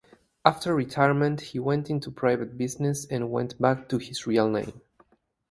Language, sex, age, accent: English, male, 30-39, United States English